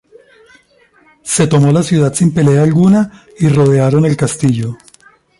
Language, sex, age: Spanish, male, 50-59